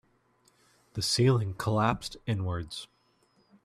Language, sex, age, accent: English, male, 19-29, United States English